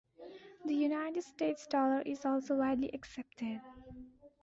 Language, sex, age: English, female, under 19